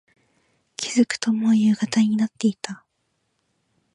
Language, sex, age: Japanese, female, 19-29